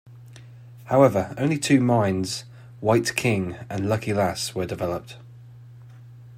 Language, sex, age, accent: English, male, 19-29, England English